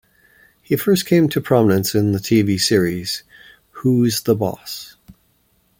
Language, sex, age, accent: English, male, 50-59, Canadian English